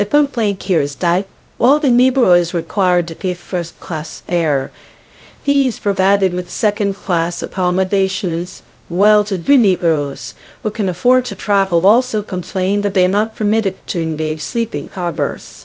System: TTS, VITS